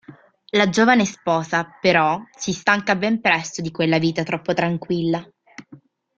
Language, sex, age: Italian, female, 19-29